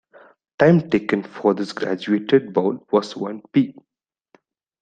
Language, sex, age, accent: English, male, 19-29, India and South Asia (India, Pakistan, Sri Lanka)